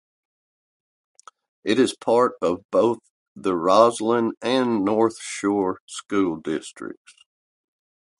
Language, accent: English, United States English